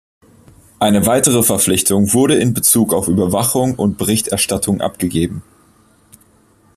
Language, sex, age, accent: German, male, 19-29, Deutschland Deutsch